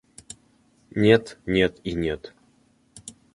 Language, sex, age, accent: Russian, male, under 19, Русский